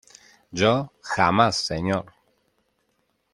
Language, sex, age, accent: Spanish, male, 30-39, Rioplatense: Argentina, Uruguay, este de Bolivia, Paraguay